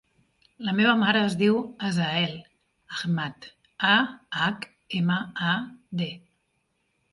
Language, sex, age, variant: Catalan, female, 40-49, Central